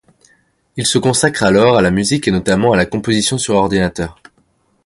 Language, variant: French, Français de métropole